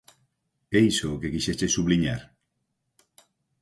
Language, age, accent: Galician, 50-59, Oriental (común en zona oriental)